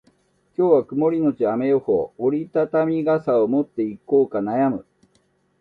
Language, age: Japanese, 60-69